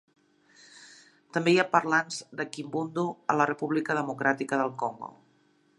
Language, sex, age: Catalan, female, 40-49